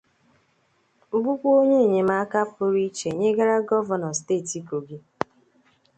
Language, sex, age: Igbo, female, 30-39